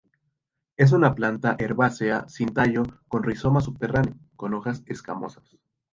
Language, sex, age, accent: Spanish, male, 19-29, México